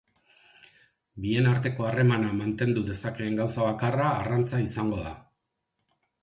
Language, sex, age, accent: Basque, male, 50-59, Erdialdekoa edo Nafarra (Gipuzkoa, Nafarroa)